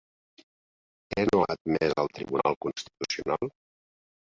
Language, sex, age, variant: Catalan, male, 50-59, Central